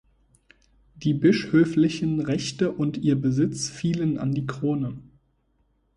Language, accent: German, Deutschland Deutsch